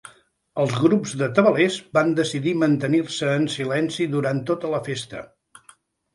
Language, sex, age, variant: Catalan, male, 60-69, Central